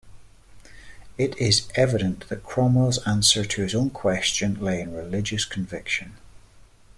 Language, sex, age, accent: English, male, 40-49, Irish English